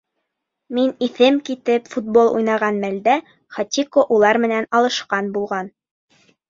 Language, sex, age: Bashkir, female, under 19